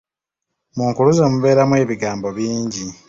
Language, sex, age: Ganda, male, 19-29